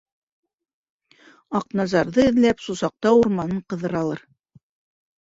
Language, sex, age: Bashkir, female, 60-69